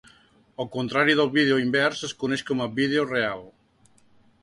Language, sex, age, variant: Catalan, male, 50-59, Central